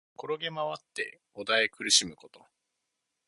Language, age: Japanese, 30-39